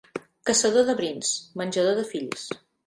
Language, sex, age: Catalan, female, 50-59